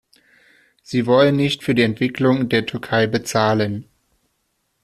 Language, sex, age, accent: German, male, 19-29, Deutschland Deutsch